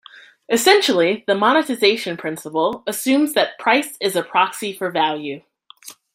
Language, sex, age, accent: English, female, 19-29, United States English